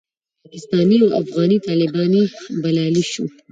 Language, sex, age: Pashto, female, 30-39